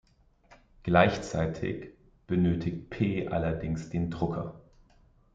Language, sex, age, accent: German, male, 40-49, Deutschland Deutsch